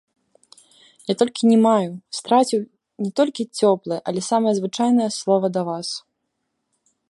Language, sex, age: Belarusian, female, 19-29